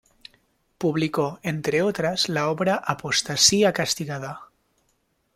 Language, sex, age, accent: Spanish, male, 19-29, España: Norte peninsular (Asturias, Castilla y León, Cantabria, País Vasco, Navarra, Aragón, La Rioja, Guadalajara, Cuenca)